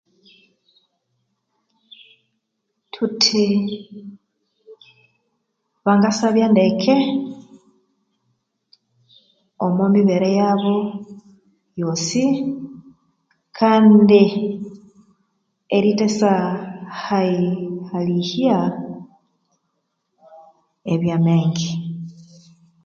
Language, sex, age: Konzo, female, 30-39